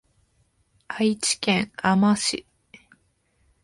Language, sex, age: Japanese, female, 19-29